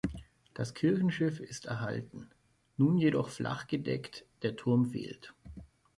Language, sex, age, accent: German, male, 30-39, Deutschland Deutsch